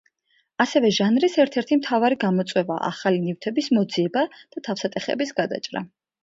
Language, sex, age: Georgian, female, 30-39